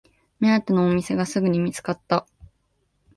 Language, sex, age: Japanese, female, 19-29